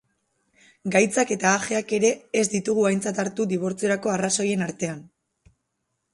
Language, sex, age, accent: Basque, female, 19-29, Mendebalekoa (Araba, Bizkaia, Gipuzkoako mendebaleko herri batzuk)